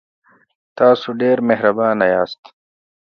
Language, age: Pashto, 30-39